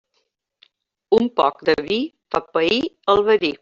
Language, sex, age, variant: Catalan, female, 60-69, Balear